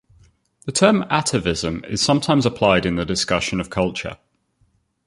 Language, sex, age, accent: English, male, 30-39, England English